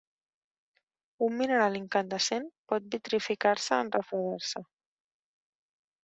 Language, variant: Catalan, Central